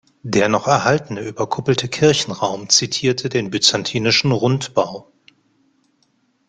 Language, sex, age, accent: German, male, 50-59, Deutschland Deutsch